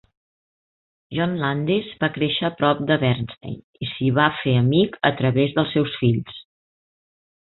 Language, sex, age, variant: Catalan, female, 40-49, Central